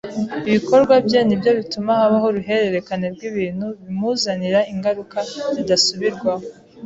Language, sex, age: Kinyarwanda, female, 19-29